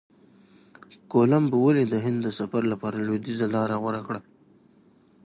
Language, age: Pashto, 19-29